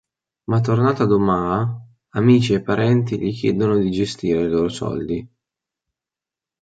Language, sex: Italian, male